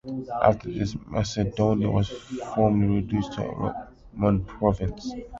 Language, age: English, 19-29